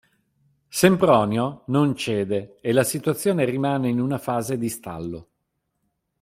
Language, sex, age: Italian, male, 50-59